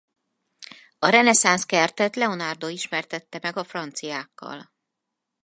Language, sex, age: Hungarian, female, 50-59